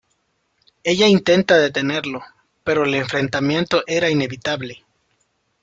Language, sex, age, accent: Spanish, male, 30-39, América central